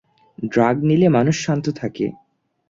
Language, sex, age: Bengali, male, under 19